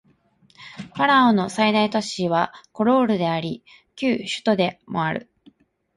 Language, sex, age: Japanese, female, 19-29